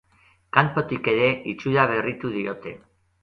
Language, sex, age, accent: Basque, male, 50-59, Mendebalekoa (Araba, Bizkaia, Gipuzkoako mendebaleko herri batzuk)